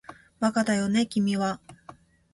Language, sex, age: Japanese, female, 50-59